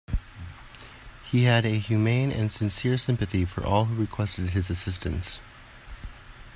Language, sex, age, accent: English, male, 19-29, United States English